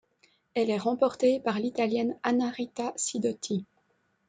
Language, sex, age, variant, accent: French, female, 30-39, Français d'Europe, Français de Suisse